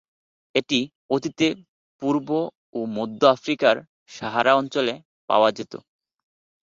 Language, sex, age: Bengali, male, 19-29